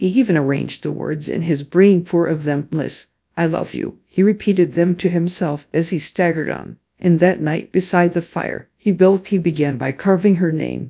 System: TTS, GradTTS